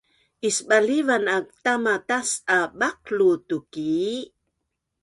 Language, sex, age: Bunun, female, 60-69